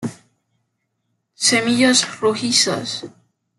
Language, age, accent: Spanish, 19-29, Caribe: Cuba, Venezuela, Puerto Rico, República Dominicana, Panamá, Colombia caribeña, México caribeño, Costa del golfo de México